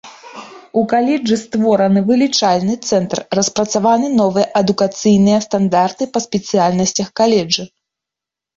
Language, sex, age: Belarusian, female, 30-39